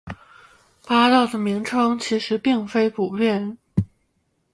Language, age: Chinese, 19-29